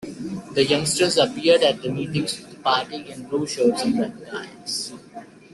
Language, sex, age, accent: English, male, 19-29, United States English